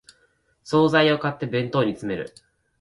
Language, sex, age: Japanese, male, 19-29